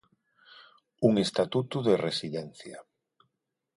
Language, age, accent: Galician, 40-49, Normativo (estándar); Neofalante